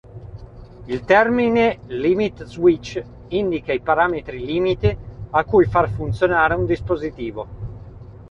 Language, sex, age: Italian, male, 30-39